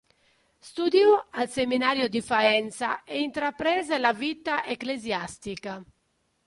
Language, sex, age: Italian, female, 50-59